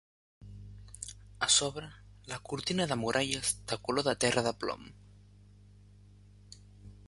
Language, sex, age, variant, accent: Catalan, male, under 19, Central, central